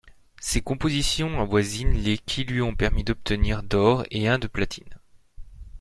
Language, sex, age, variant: French, male, 30-39, Français de métropole